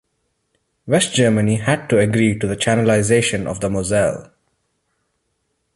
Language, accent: English, India and South Asia (India, Pakistan, Sri Lanka)